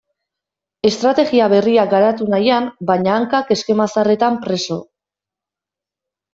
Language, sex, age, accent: Basque, female, 19-29, Erdialdekoa edo Nafarra (Gipuzkoa, Nafarroa)